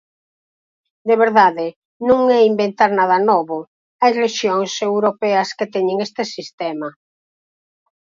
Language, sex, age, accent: Galician, female, 50-59, Normativo (estándar)